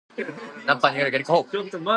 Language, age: Japanese, 19-29